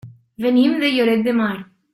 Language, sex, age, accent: Catalan, female, 19-29, valencià